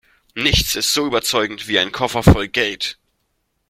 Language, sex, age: German, male, 19-29